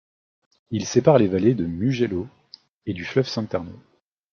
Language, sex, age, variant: French, male, 19-29, Français de métropole